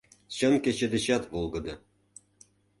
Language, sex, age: Mari, male, 50-59